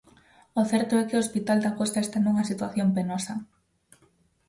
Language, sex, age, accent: Galician, female, 19-29, Normativo (estándar)